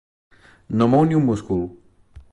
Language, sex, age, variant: Catalan, male, 30-39, Central